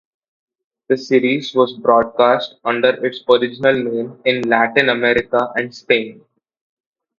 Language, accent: English, India and South Asia (India, Pakistan, Sri Lanka)